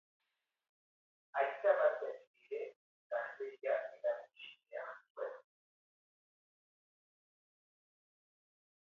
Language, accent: Basque, Nafar-lapurtarra edo Zuberotarra (Lapurdi, Nafarroa Beherea, Zuberoa)